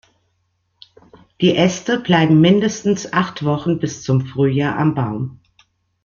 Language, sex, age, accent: German, female, 40-49, Deutschland Deutsch